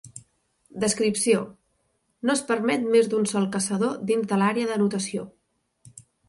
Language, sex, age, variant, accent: Catalan, female, 30-39, Central, central